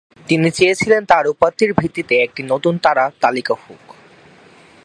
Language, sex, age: Bengali, male, 19-29